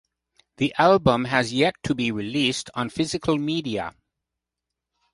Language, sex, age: English, male, 50-59